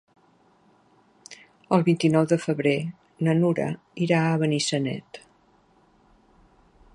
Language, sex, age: Catalan, female, 60-69